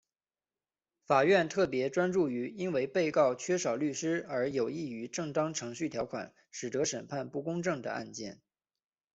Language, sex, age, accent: Chinese, male, 19-29, 出生地：山西省